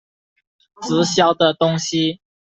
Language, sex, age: Chinese, male, 19-29